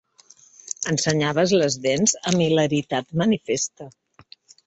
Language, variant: Catalan, Central